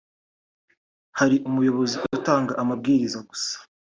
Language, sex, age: Kinyarwanda, male, 19-29